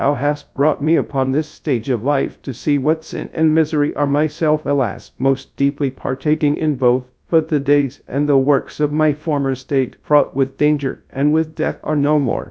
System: TTS, GradTTS